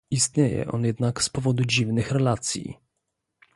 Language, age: Polish, 30-39